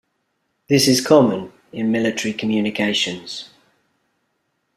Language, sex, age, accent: English, male, 40-49, England English